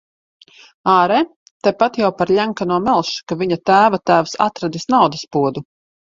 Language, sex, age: Latvian, female, 30-39